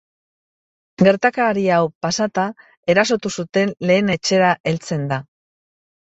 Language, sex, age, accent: Basque, female, 50-59, Mendebalekoa (Araba, Bizkaia, Gipuzkoako mendebaleko herri batzuk)